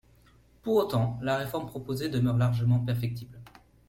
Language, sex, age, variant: French, male, 19-29, Français de métropole